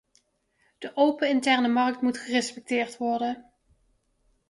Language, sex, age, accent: Dutch, female, 30-39, Nederlands Nederlands